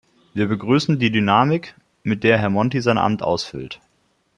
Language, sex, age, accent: German, male, 30-39, Deutschland Deutsch